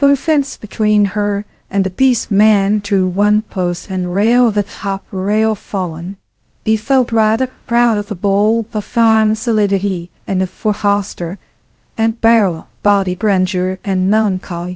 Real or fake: fake